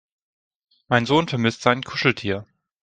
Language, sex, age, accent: German, male, 30-39, Deutschland Deutsch